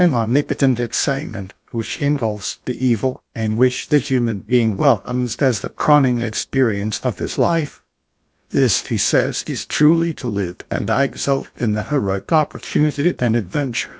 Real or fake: fake